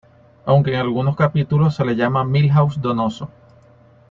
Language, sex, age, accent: Spanish, male, 30-39, Andino-Pacífico: Colombia, Perú, Ecuador, oeste de Bolivia y Venezuela andina